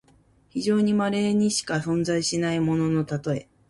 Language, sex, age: Japanese, female, 30-39